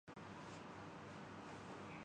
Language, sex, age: Urdu, male, 19-29